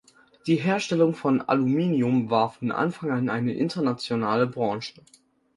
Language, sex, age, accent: German, male, under 19, Deutschland Deutsch